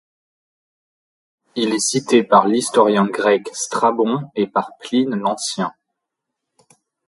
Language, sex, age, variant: French, male, 30-39, Français de métropole